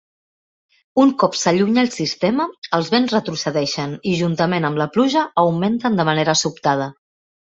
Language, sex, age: Catalan, female, 40-49